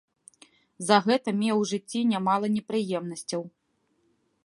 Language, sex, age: Belarusian, female, 30-39